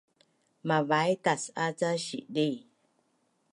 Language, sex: Bunun, female